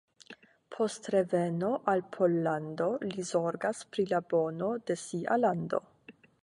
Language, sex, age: Esperanto, female, 19-29